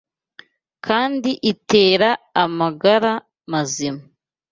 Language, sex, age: Kinyarwanda, female, 19-29